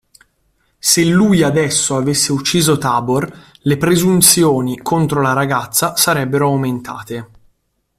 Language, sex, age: Italian, male, 19-29